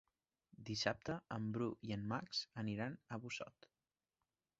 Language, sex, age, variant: Catalan, male, 19-29, Nord-Occidental